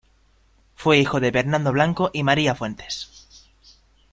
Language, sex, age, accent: Spanish, male, 19-29, España: Centro-Sur peninsular (Madrid, Toledo, Castilla-La Mancha)